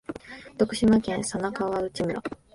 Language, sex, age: Japanese, female, 19-29